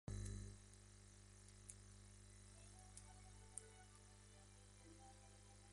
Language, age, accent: Spanish, 40-49, España: Centro-Sur peninsular (Madrid, Toledo, Castilla-La Mancha)